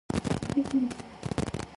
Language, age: English, 19-29